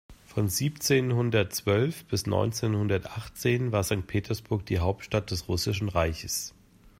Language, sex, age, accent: German, male, 40-49, Deutschland Deutsch